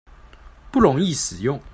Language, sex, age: Chinese, male, 19-29